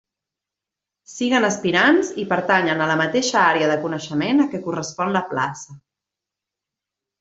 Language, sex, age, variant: Catalan, female, 30-39, Central